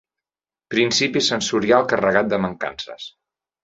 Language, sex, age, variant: Catalan, male, 30-39, Central